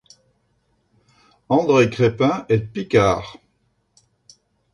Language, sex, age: French, male, 60-69